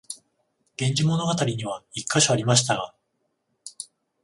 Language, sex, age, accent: Japanese, male, 40-49, 関西